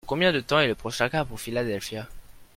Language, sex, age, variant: French, male, under 19, Français de métropole